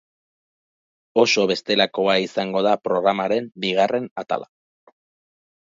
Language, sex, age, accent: Basque, male, 40-49, Batua